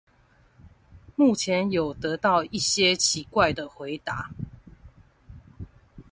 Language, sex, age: Chinese, female, 40-49